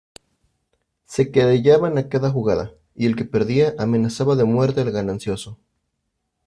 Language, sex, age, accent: Spanish, male, 30-39, México